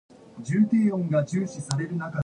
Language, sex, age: English, female, 19-29